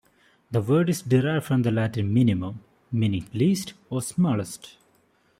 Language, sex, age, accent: English, male, 19-29, India and South Asia (India, Pakistan, Sri Lanka)